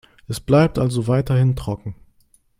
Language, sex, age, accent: German, male, 19-29, Deutschland Deutsch